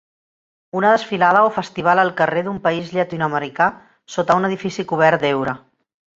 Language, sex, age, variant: Catalan, female, 50-59, Central